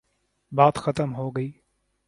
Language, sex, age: Urdu, male, 19-29